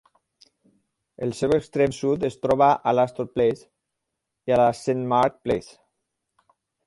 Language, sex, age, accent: Catalan, male, 50-59, valencià